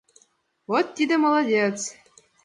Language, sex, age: Mari, female, 19-29